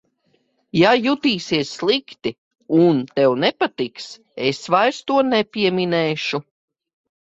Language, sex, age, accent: Latvian, female, 50-59, Vidzemes